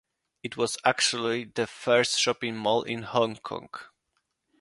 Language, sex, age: English, male, 30-39